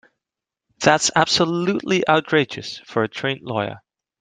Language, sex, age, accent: English, male, 19-29, England English